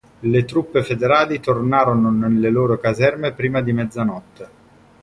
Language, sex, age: Italian, male, 30-39